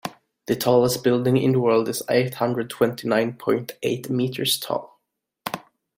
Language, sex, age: English, male, 19-29